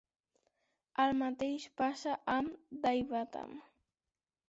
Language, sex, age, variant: Catalan, male, under 19, Central